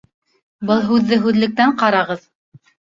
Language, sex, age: Bashkir, female, 30-39